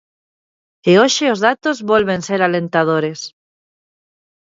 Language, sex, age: Galician, female, 30-39